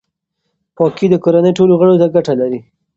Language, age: Pashto, 19-29